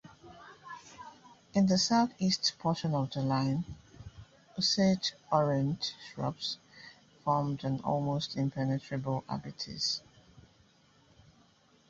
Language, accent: English, England English